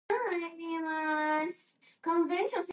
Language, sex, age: English, female, 19-29